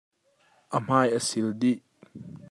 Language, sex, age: Hakha Chin, male, 30-39